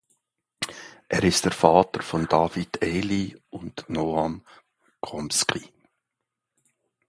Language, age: German, 50-59